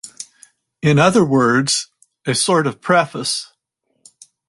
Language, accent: English, United States English